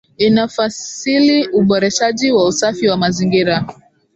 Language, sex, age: Swahili, female, 19-29